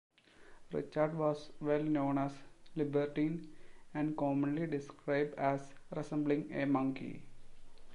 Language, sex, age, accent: English, male, 19-29, India and South Asia (India, Pakistan, Sri Lanka)